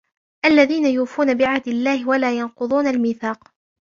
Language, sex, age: Arabic, female, 19-29